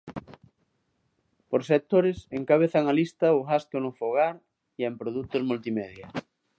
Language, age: Galician, 40-49